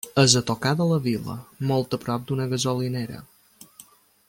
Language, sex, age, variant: Catalan, male, 19-29, Balear